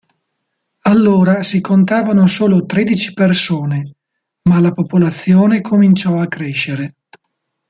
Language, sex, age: Italian, male, 60-69